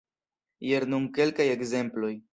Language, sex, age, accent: Esperanto, male, 19-29, Internacia